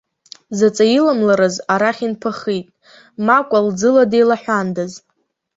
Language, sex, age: Abkhazian, female, under 19